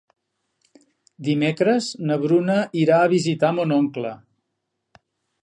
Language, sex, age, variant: Catalan, male, 60-69, Central